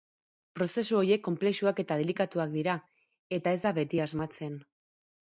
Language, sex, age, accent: Basque, female, 40-49, Mendebalekoa (Araba, Bizkaia, Gipuzkoako mendebaleko herri batzuk)